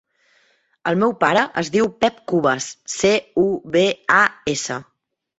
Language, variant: Catalan, Central